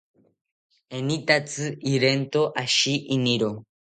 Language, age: South Ucayali Ashéninka, under 19